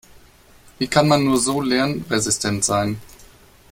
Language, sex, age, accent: German, male, 40-49, Deutschland Deutsch